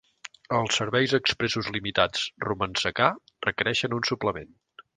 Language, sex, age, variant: Catalan, male, 50-59, Central